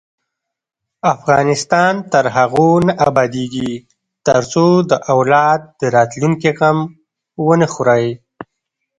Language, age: Pashto, 30-39